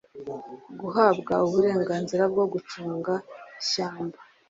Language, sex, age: Kinyarwanda, female, 30-39